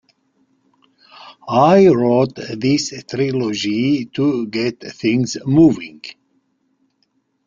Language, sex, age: English, male, 60-69